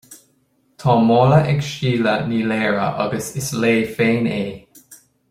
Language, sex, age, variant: Irish, male, 19-29, Gaeilge na Mumhan